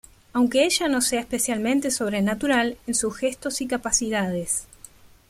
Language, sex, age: Spanish, female, 19-29